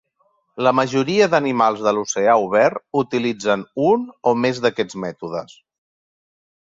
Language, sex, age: Catalan, male, 40-49